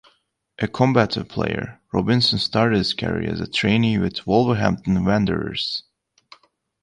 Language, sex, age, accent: English, male, 19-29, United States English